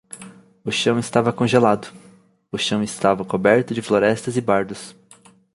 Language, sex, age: Portuguese, male, 19-29